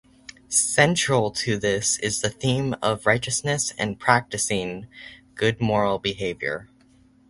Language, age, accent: English, under 19, United States English